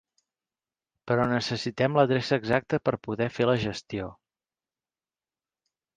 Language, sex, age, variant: Catalan, male, 40-49, Central